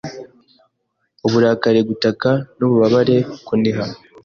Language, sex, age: Kinyarwanda, male, 19-29